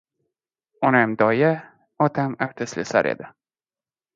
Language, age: Uzbek, 19-29